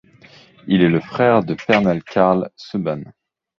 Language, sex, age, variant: French, male, 30-39, Français de métropole